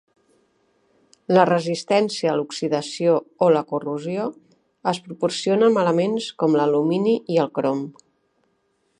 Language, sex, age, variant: Catalan, female, 50-59, Central